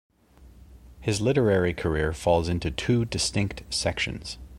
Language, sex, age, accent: English, male, 40-49, United States English